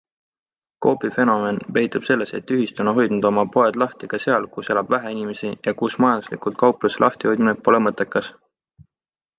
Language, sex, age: Estonian, male, 19-29